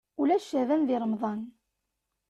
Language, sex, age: Kabyle, female, 19-29